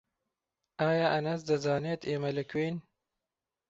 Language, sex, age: Central Kurdish, male, 19-29